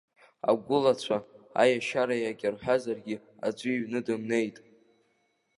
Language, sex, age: Abkhazian, male, under 19